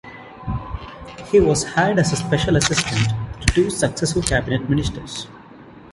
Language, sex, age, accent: English, male, 19-29, India and South Asia (India, Pakistan, Sri Lanka)